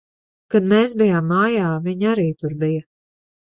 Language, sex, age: Latvian, female, 40-49